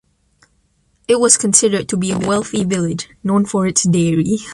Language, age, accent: English, under 19, United States English